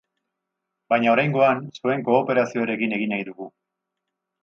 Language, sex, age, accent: Basque, male, 50-59, Erdialdekoa edo Nafarra (Gipuzkoa, Nafarroa)